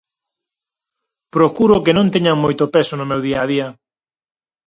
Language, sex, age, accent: Galician, male, 40-49, Normativo (estándar)